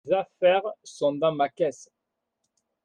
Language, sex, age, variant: French, male, 40-49, Français de métropole